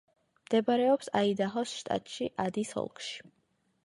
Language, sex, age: Georgian, female, 19-29